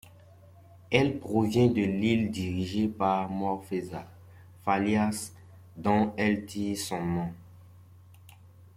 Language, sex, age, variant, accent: French, male, 19-29, Français d'Afrique subsaharienne et des îles africaines, Français de Côte d’Ivoire